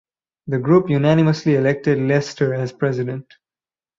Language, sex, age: English, male, 19-29